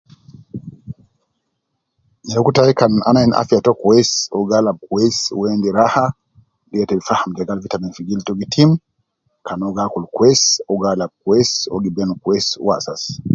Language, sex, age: Nubi, male, 50-59